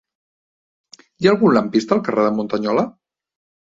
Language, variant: Catalan, Central